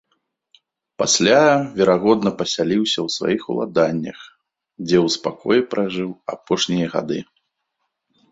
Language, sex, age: Belarusian, male, 30-39